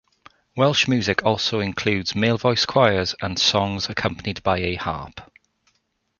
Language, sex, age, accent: English, male, 40-49, Welsh English